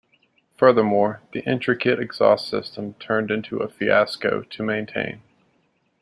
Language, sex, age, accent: English, male, 30-39, United States English